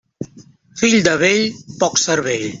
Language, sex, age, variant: Catalan, male, 40-49, Central